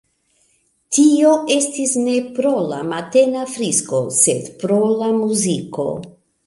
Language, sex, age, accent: Esperanto, female, 50-59, Internacia